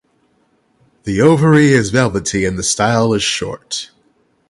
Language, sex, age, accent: English, male, 30-39, United States English; England English